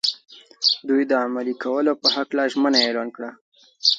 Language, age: Pashto, 19-29